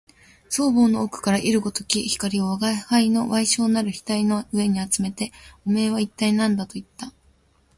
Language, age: Japanese, 19-29